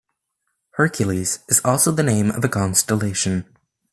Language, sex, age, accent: English, male, under 19, United States English